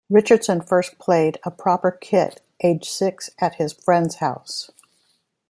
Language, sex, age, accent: English, female, 50-59, United States English